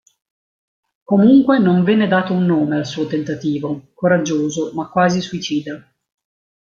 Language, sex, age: Italian, female, 50-59